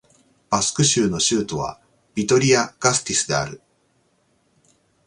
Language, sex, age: Japanese, male, 40-49